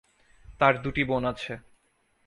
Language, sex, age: Bengali, male, 19-29